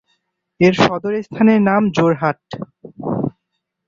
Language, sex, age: Bengali, male, 19-29